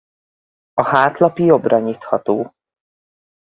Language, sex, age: Hungarian, male, 30-39